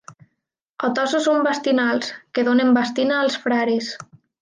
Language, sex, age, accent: Catalan, female, 19-29, valencià